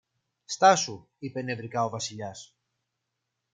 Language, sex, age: Greek, male, 30-39